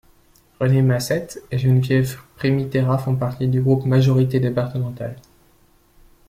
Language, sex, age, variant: French, male, 19-29, Français de métropole